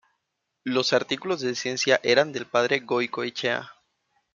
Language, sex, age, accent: Spanish, male, 19-29, Caribe: Cuba, Venezuela, Puerto Rico, República Dominicana, Panamá, Colombia caribeña, México caribeño, Costa del golfo de México